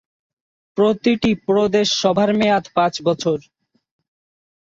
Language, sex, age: Bengali, male, 19-29